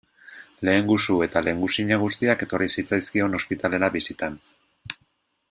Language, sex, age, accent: Basque, male, 30-39, Mendebalekoa (Araba, Bizkaia, Gipuzkoako mendebaleko herri batzuk)